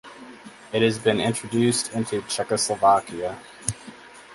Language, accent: English, United States English